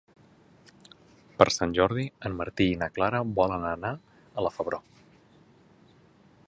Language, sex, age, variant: Catalan, male, 19-29, Central